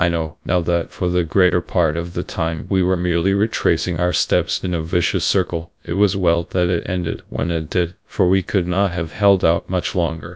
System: TTS, GradTTS